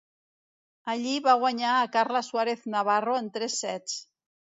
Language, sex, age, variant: Catalan, female, 50-59, Central